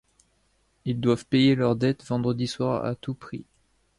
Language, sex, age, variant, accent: French, male, 19-29, Français de métropole, Parisien